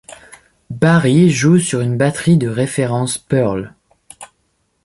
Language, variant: French, Français de métropole